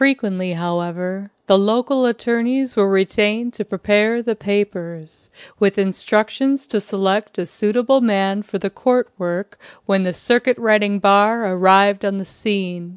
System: none